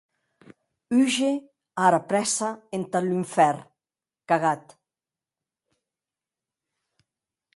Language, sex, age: Occitan, female, 60-69